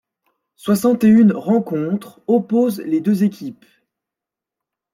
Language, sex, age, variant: French, male, 19-29, Français de métropole